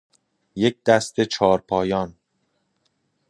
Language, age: Persian, 30-39